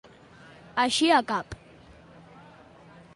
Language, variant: Catalan, Central